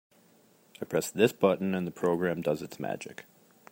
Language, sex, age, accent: English, male, 19-29, United States English